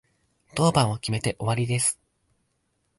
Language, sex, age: Japanese, male, 19-29